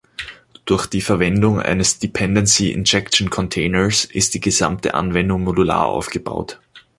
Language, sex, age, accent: German, male, 19-29, Österreichisches Deutsch